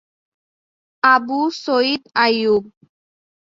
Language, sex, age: Bengali, female, 19-29